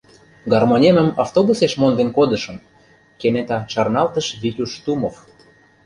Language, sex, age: Mari, male, 19-29